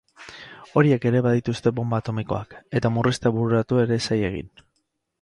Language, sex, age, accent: Basque, male, 30-39, Mendebalekoa (Araba, Bizkaia, Gipuzkoako mendebaleko herri batzuk)